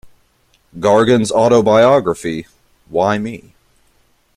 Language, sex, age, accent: English, male, 30-39, United States English